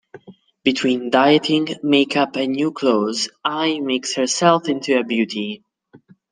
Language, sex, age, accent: English, male, under 19, United States English